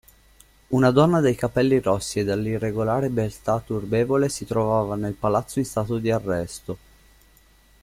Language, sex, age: Italian, male, 19-29